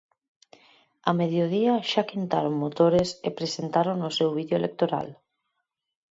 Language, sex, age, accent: Galician, female, 30-39, Normativo (estándar)